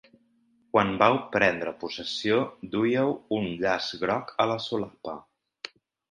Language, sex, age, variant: Catalan, male, 30-39, Central